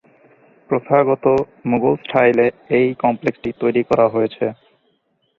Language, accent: Bengali, Native